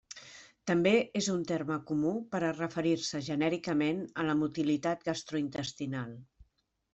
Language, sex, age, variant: Catalan, female, 50-59, Central